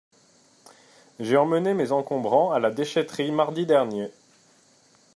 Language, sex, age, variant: French, male, 30-39, Français de métropole